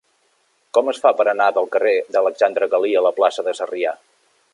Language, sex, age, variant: Catalan, male, 40-49, Central